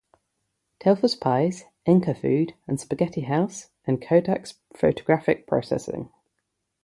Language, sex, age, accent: English, female, 30-39, England English; yorkshire